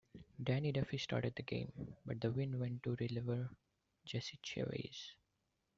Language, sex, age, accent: English, male, 19-29, India and South Asia (India, Pakistan, Sri Lanka)